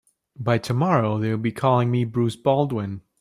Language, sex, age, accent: English, male, 19-29, United States English